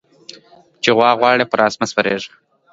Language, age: Pashto, under 19